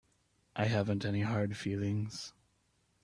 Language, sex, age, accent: English, male, 30-39, United States English